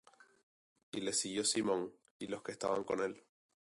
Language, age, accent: Spanish, 19-29, España: Islas Canarias; Rioplatense: Argentina, Uruguay, este de Bolivia, Paraguay